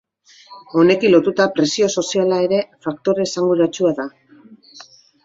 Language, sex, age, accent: Basque, female, 50-59, Mendebalekoa (Araba, Bizkaia, Gipuzkoako mendebaleko herri batzuk)